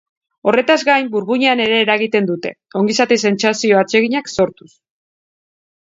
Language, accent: Basque, Mendebalekoa (Araba, Bizkaia, Gipuzkoako mendebaleko herri batzuk)